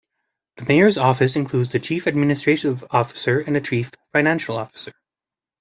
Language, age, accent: English, 30-39, Canadian English